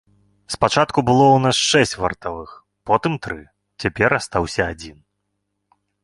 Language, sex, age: Belarusian, male, 19-29